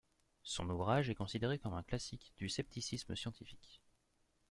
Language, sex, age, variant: French, male, 19-29, Français de métropole